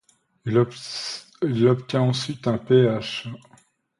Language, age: French, 50-59